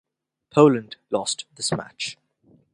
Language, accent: English, India and South Asia (India, Pakistan, Sri Lanka)